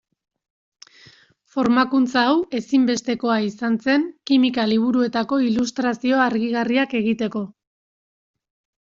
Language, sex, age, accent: Basque, female, 30-39, Erdialdekoa edo Nafarra (Gipuzkoa, Nafarroa)